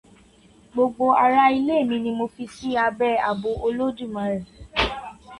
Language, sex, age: Yoruba, female, 19-29